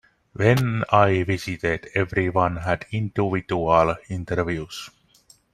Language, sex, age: English, male, 30-39